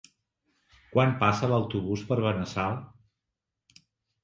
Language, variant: Catalan, Central